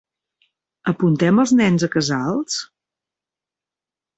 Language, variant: Catalan, Central